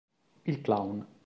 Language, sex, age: Italian, male, 40-49